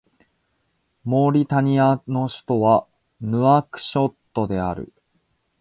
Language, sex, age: Japanese, male, 19-29